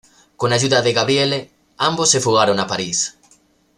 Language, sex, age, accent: Spanish, male, 19-29, España: Norte peninsular (Asturias, Castilla y León, Cantabria, País Vasco, Navarra, Aragón, La Rioja, Guadalajara, Cuenca)